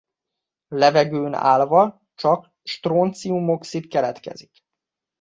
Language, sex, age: Hungarian, male, 30-39